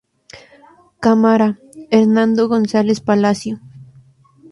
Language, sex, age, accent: Spanish, female, under 19, México